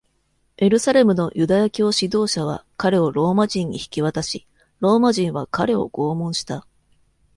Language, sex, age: Japanese, female, 40-49